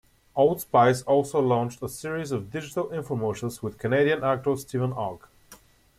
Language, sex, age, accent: English, male, 19-29, United States English